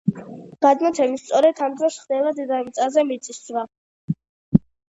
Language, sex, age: Georgian, female, under 19